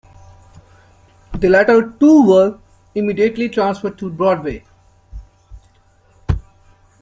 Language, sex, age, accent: English, male, 30-39, New Zealand English